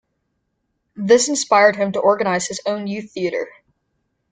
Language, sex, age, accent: English, female, under 19, United States English